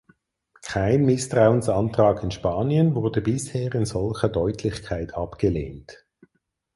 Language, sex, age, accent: German, male, 40-49, Schweizerdeutsch